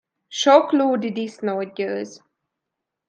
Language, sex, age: Hungarian, female, 19-29